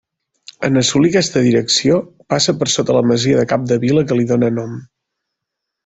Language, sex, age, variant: Catalan, male, 30-39, Septentrional